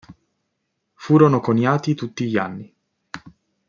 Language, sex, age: Italian, male, 19-29